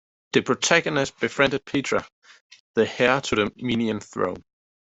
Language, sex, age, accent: English, male, 30-39, United States English